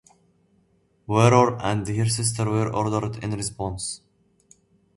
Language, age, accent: English, 19-29, United States English